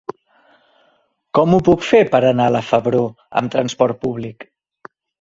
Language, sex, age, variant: Catalan, male, 40-49, Central